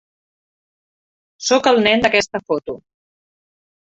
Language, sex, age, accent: Catalan, female, 50-59, Català central